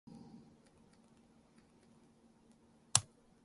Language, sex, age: Japanese, male, 19-29